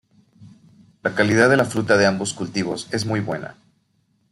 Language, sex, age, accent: Spanish, male, 19-29, México